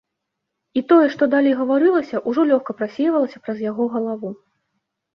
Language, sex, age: Belarusian, female, 19-29